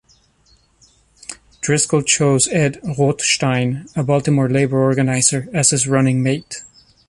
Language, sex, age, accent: English, male, 30-39, United States English